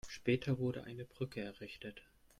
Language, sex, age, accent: German, male, under 19, Deutschland Deutsch